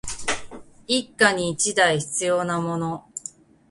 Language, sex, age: Japanese, female, 40-49